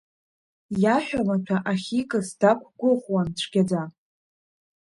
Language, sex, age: Abkhazian, female, under 19